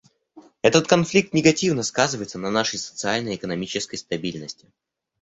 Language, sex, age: Russian, male, under 19